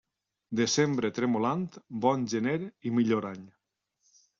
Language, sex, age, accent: Catalan, male, 50-59, valencià